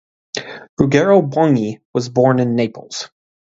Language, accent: English, United States English; Midwestern